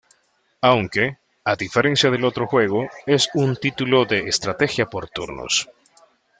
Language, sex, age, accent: Spanish, male, 30-39, América central